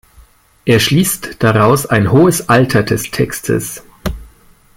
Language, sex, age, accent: German, male, 40-49, Deutschland Deutsch